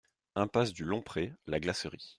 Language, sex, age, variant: French, male, 30-39, Français de métropole